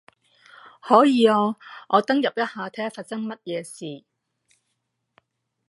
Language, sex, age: Cantonese, female, 60-69